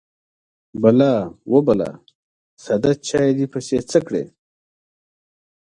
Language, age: Pashto, 40-49